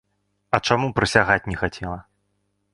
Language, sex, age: Belarusian, male, 19-29